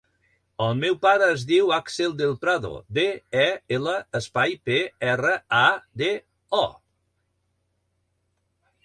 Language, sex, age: Catalan, male, 80-89